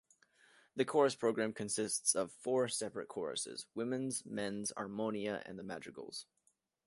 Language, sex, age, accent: English, male, under 19, United States English